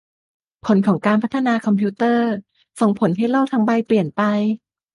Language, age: Thai, 19-29